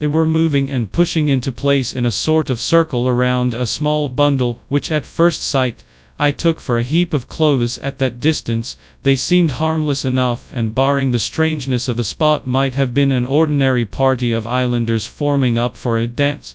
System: TTS, FastPitch